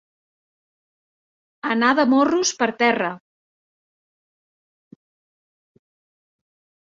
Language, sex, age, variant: Catalan, female, 50-59, Central